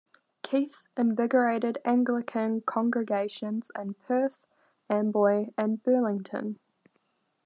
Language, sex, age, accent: English, female, 19-29, New Zealand English